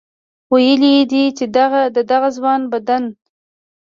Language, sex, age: Pashto, female, 19-29